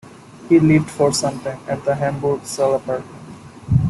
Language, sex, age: English, male, 19-29